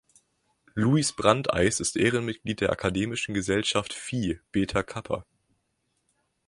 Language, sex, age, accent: German, male, 19-29, Deutschland Deutsch